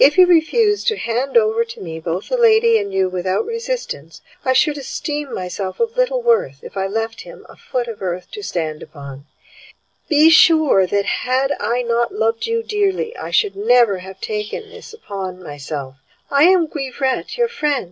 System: none